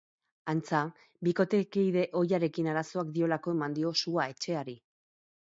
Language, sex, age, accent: Basque, female, 40-49, Mendebalekoa (Araba, Bizkaia, Gipuzkoako mendebaleko herri batzuk)